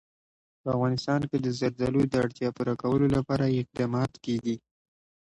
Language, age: Pashto, 19-29